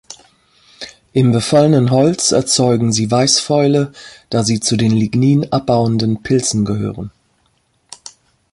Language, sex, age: German, female, 50-59